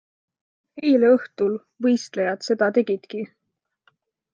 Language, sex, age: Estonian, female, 19-29